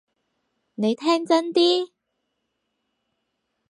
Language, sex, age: Cantonese, female, 19-29